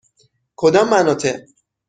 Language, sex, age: Persian, male, 19-29